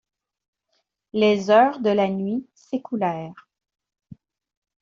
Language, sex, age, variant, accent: French, female, 40-49, Français d'Amérique du Nord, Français du Canada